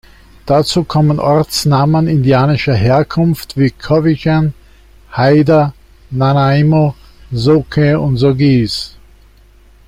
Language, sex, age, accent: German, male, 60-69, Österreichisches Deutsch